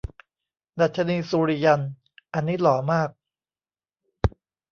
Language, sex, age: Thai, male, 50-59